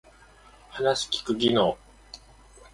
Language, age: Japanese, 19-29